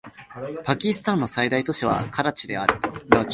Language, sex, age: Japanese, male, 19-29